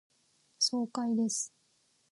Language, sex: Japanese, female